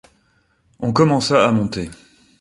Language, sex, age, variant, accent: French, male, 30-39, Français des départements et régions d'outre-mer, Français de La Réunion